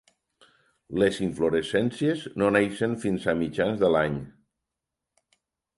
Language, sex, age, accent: Catalan, male, 60-69, valencià